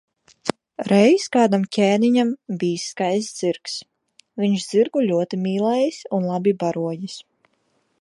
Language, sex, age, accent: Latvian, female, 19-29, Dzimtā valoda